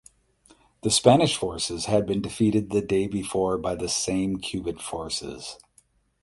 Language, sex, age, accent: English, male, 40-49, United States English; Midwestern